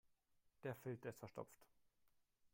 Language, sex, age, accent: German, male, 30-39, Deutschland Deutsch